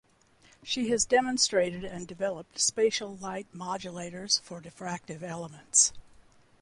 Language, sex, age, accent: English, female, 70-79, United States English